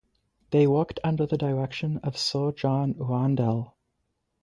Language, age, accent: English, 19-29, Canadian English